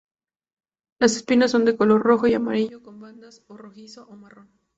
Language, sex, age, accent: Spanish, female, 19-29, México